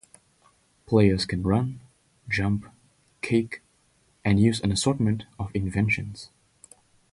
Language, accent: English, United States English